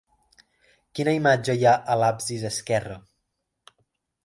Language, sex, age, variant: Catalan, male, 19-29, Central